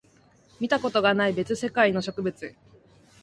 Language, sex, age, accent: Japanese, female, 19-29, 標準語